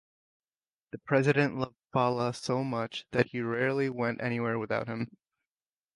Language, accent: English, United States English